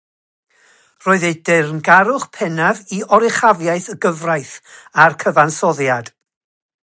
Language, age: Welsh, 60-69